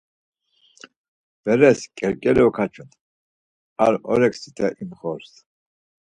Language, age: Laz, 60-69